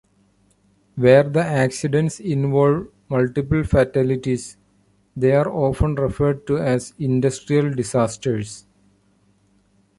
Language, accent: English, India and South Asia (India, Pakistan, Sri Lanka)